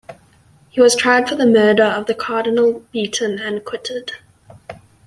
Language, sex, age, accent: English, female, 19-29, Southern African (South Africa, Zimbabwe, Namibia)